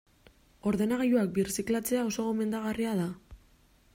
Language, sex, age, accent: Basque, female, 19-29, Mendebalekoa (Araba, Bizkaia, Gipuzkoako mendebaleko herri batzuk)